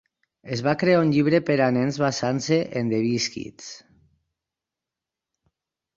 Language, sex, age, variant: Catalan, male, 30-39, Nord-Occidental